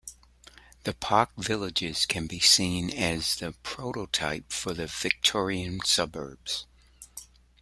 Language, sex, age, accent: English, male, 50-59, United States English